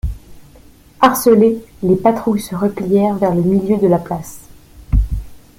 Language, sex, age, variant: French, female, 19-29, Français de métropole